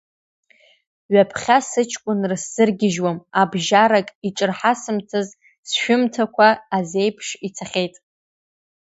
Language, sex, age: Abkhazian, female, under 19